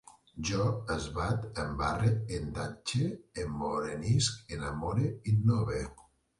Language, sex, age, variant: Catalan, male, 30-39, Septentrional